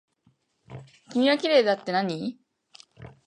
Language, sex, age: Japanese, female, 19-29